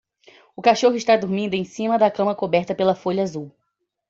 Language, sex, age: Portuguese, female, under 19